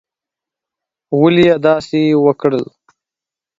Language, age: Pashto, 30-39